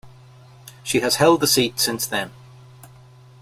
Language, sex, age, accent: English, male, 50-59, Irish English